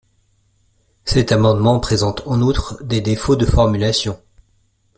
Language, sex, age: French, male, 30-39